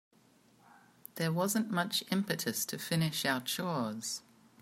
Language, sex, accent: English, female, Australian English